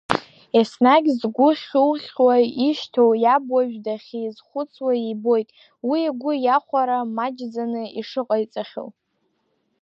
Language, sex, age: Abkhazian, female, under 19